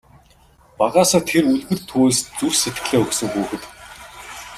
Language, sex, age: Mongolian, male, 30-39